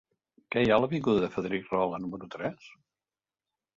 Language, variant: Catalan, Central